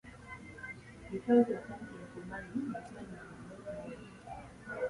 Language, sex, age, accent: English, female, 19-29, England English